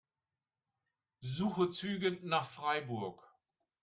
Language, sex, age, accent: German, male, 60-69, Deutschland Deutsch